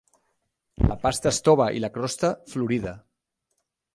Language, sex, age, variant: Catalan, male, 40-49, Central